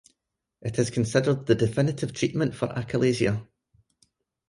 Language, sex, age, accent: English, male, 40-49, Scottish English